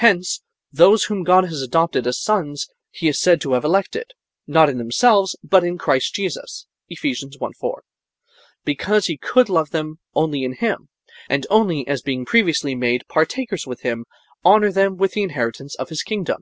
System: none